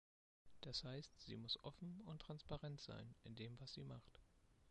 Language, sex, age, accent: German, male, 30-39, Deutschland Deutsch